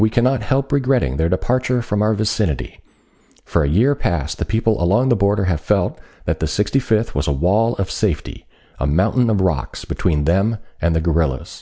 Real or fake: real